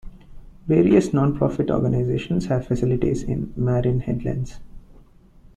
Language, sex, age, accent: English, male, 19-29, India and South Asia (India, Pakistan, Sri Lanka)